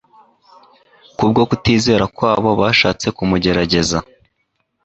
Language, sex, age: Kinyarwanda, male, 19-29